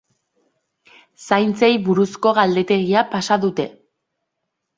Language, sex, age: Basque, female, 19-29